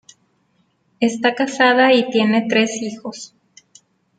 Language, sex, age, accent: Spanish, female, 40-49, México